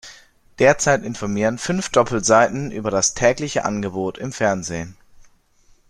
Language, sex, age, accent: German, male, under 19, Deutschland Deutsch